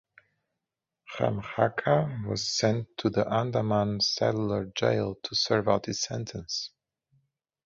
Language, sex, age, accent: English, male, 30-39, United States English